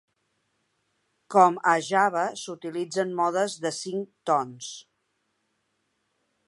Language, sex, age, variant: Catalan, female, 50-59, Central